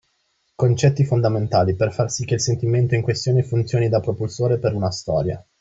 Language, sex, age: Italian, male, 19-29